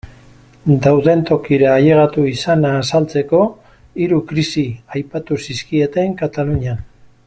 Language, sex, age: Basque, male, 60-69